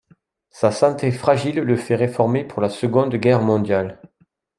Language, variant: French, Français de métropole